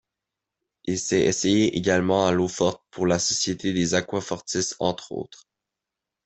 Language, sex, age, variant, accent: French, male, under 19, Français d'Amérique du Nord, Français du Canada